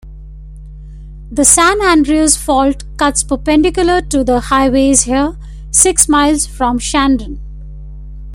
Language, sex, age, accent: English, female, 50-59, India and South Asia (India, Pakistan, Sri Lanka)